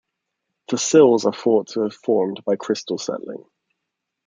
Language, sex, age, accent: English, male, 19-29, England English